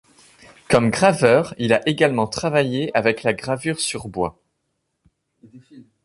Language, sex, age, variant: French, male, 30-39, Français de métropole